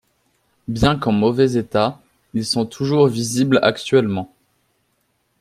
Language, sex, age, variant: French, male, under 19, Français de métropole